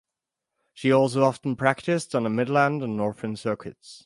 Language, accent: English, England English